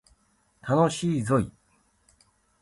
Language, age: Japanese, 40-49